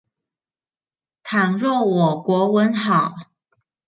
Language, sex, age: Chinese, female, 30-39